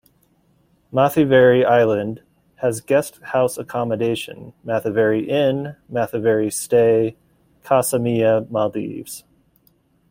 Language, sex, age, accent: English, male, 30-39, United States English